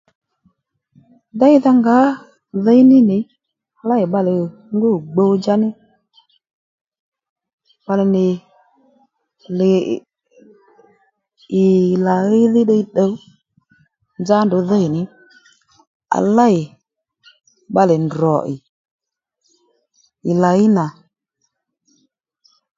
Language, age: Lendu, 19-29